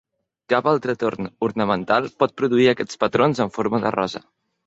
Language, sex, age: Catalan, male, under 19